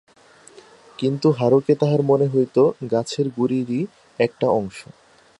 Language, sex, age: Bengali, male, 19-29